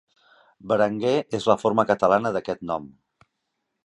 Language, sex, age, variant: Catalan, male, 50-59, Central